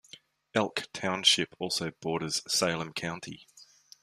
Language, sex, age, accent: English, male, 40-49, Australian English